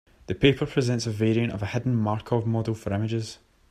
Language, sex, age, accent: English, male, 19-29, Scottish English